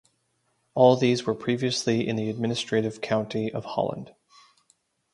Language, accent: English, United States English